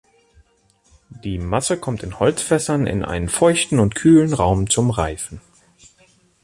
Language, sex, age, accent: German, male, 30-39, Deutschland Deutsch